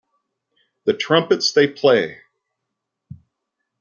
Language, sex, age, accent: English, male, 40-49, Canadian English